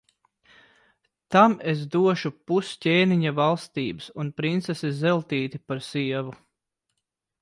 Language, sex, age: Latvian, male, 30-39